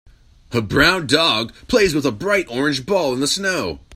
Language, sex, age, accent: English, male, 19-29, United States English